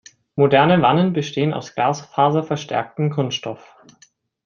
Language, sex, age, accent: German, male, 19-29, Deutschland Deutsch